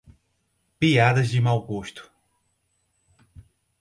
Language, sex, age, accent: Portuguese, male, 30-39, Nordestino